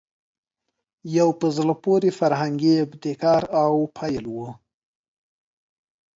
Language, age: Pashto, 19-29